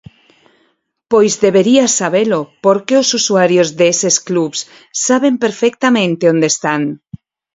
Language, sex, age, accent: Galician, female, 50-59, Normativo (estándar)